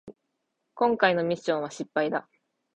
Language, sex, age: Japanese, female, 19-29